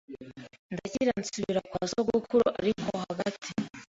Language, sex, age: Kinyarwanda, female, 19-29